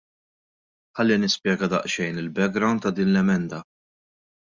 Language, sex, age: Maltese, male, 19-29